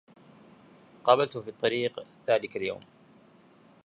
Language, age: Arabic, 30-39